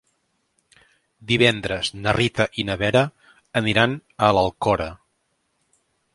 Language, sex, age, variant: Catalan, male, 40-49, Central